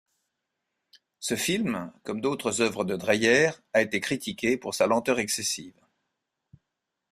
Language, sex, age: French, male, 60-69